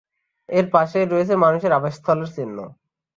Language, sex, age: Bengali, male, 19-29